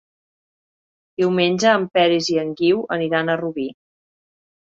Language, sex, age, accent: Catalan, female, 50-59, Català central